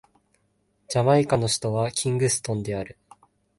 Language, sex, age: Japanese, male, 19-29